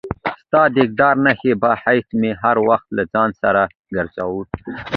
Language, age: Pashto, under 19